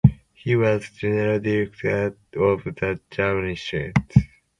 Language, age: English, 19-29